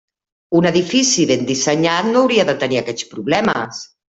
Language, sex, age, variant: Catalan, female, 50-59, Central